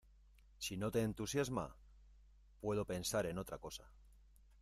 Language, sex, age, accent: Spanish, male, 40-49, España: Norte peninsular (Asturias, Castilla y León, Cantabria, País Vasco, Navarra, Aragón, La Rioja, Guadalajara, Cuenca)